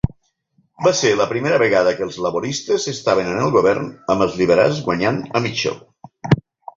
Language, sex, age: Catalan, male, 50-59